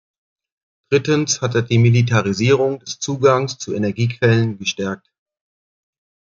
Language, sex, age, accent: German, male, 40-49, Deutschland Deutsch